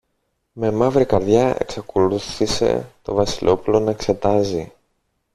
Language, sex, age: Greek, male, 30-39